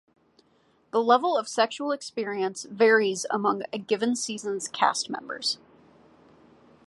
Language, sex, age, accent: English, female, 19-29, United States English